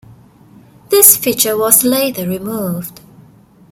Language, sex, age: English, female, 30-39